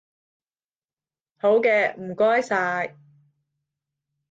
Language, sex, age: Cantonese, female, 30-39